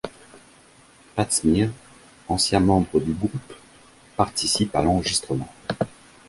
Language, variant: French, Français de métropole